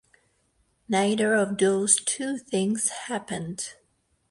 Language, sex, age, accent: English, female, 30-39, England English